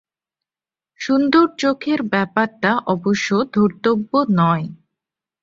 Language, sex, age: Bengali, female, 19-29